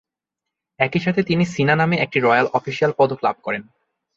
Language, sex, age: Bengali, male, 19-29